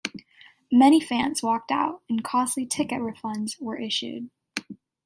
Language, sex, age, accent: English, female, under 19, United States English